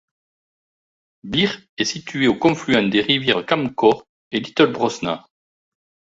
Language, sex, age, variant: French, male, 60-69, Français de métropole